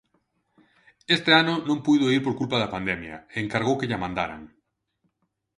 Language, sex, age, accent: Galician, male, 40-49, Normativo (estándar); Neofalante